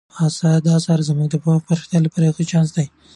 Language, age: Pashto, 19-29